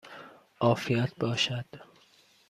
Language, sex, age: Persian, male, 30-39